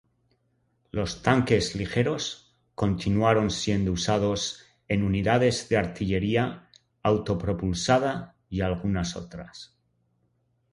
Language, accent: Spanish, España: Norte peninsular (Asturias, Castilla y León, Cantabria, País Vasco, Navarra, Aragón, La Rioja, Guadalajara, Cuenca)